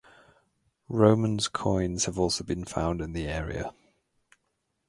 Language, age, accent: English, 19-29, England English